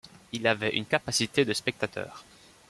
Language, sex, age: French, male, under 19